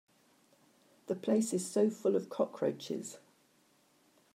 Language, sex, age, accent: English, female, 60-69, England English